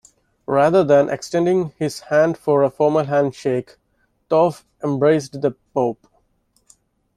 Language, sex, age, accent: English, male, 30-39, India and South Asia (India, Pakistan, Sri Lanka)